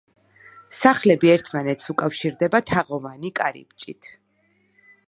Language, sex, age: Georgian, female, 40-49